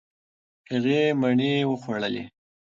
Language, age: Pashto, 19-29